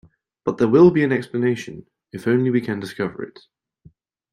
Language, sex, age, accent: English, male, 19-29, England English